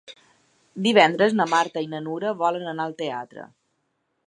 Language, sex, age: Catalan, female, 30-39